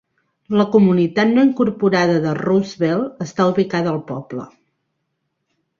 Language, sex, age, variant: Catalan, female, 30-39, Central